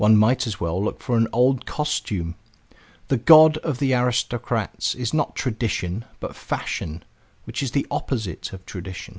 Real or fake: real